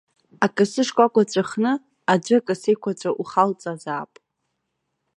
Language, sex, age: Abkhazian, female, under 19